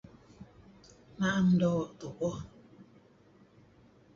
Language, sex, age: Kelabit, female, 50-59